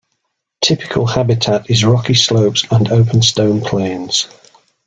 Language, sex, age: English, male, 60-69